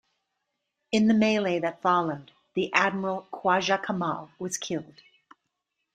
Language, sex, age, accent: English, female, 40-49, United States English